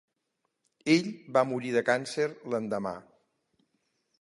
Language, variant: Catalan, Central